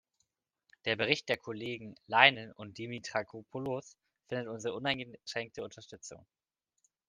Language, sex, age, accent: German, male, 19-29, Deutschland Deutsch